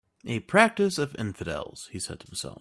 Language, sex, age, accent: English, male, 30-39, United States English